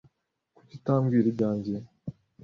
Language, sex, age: Kinyarwanda, male, 19-29